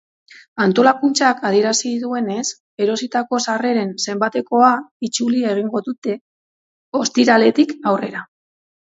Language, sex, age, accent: Basque, female, 40-49, Mendebalekoa (Araba, Bizkaia, Gipuzkoako mendebaleko herri batzuk)